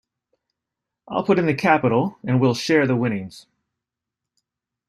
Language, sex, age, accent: English, male, 30-39, United States English